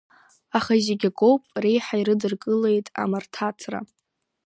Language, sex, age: Abkhazian, female, under 19